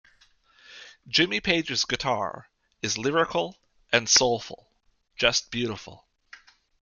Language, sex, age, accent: English, male, 30-39, Canadian English